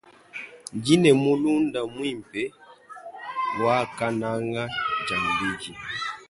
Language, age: Luba-Lulua, 19-29